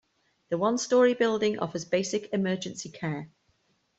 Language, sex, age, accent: English, female, 40-49, Welsh English